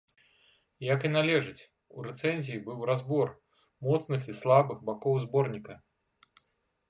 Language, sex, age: Belarusian, male, 50-59